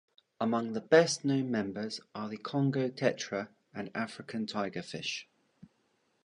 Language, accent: English, England English